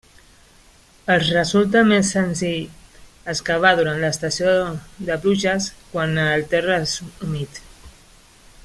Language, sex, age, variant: Catalan, female, 30-39, Central